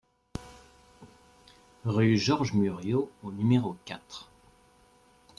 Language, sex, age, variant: French, male, 40-49, Français de métropole